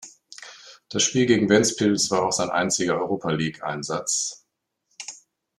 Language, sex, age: German, male, 50-59